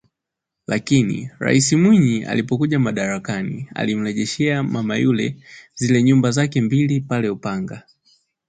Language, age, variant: Swahili, 19-29, Kiswahili cha Bara ya Tanzania